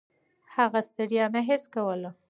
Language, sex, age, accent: Pashto, female, 19-29, معیاري پښتو